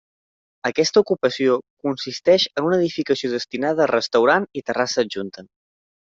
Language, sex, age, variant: Catalan, male, 19-29, Central